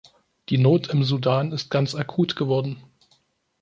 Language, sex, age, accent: German, male, 19-29, Deutschland Deutsch